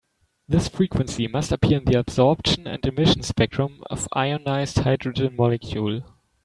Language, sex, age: English, male, 19-29